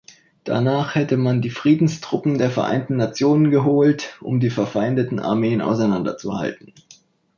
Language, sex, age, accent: German, male, 19-29, Deutschland Deutsch